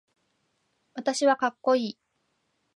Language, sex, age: Japanese, female, 19-29